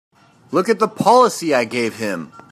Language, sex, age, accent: English, male, 19-29, United States English